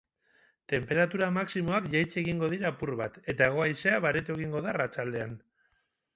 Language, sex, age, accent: Basque, male, 30-39, Mendebalekoa (Araba, Bizkaia, Gipuzkoako mendebaleko herri batzuk)